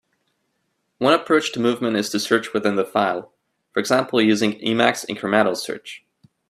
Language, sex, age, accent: English, male, 19-29, United States English